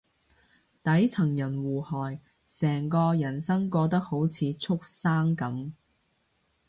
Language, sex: Cantonese, female